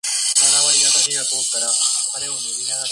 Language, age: English, 19-29